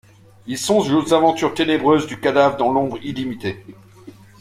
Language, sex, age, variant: French, male, 40-49, Français de métropole